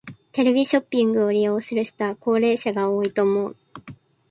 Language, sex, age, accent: Japanese, female, 19-29, 標準語